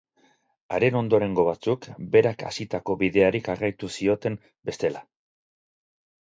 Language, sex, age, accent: Basque, male, 50-59, Mendebalekoa (Araba, Bizkaia, Gipuzkoako mendebaleko herri batzuk)